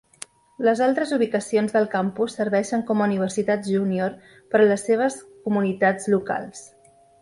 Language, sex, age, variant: Catalan, female, 40-49, Central